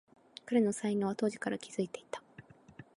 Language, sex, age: Japanese, female, 19-29